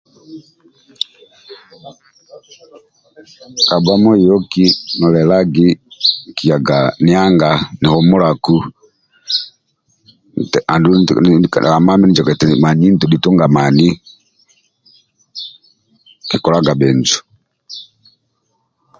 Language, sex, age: Amba (Uganda), male, 50-59